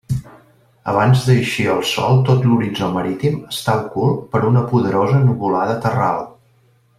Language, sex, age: Catalan, male, 50-59